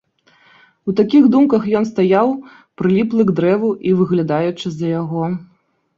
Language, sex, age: Belarusian, female, 30-39